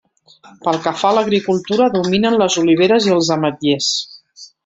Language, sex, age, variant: Catalan, female, 40-49, Central